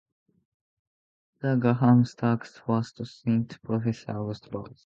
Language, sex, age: English, male, 19-29